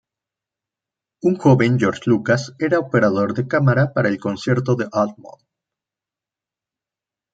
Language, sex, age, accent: Spanish, male, 30-39, México